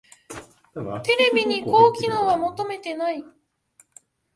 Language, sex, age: Japanese, male, 19-29